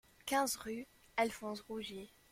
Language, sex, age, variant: French, female, under 19, Français de métropole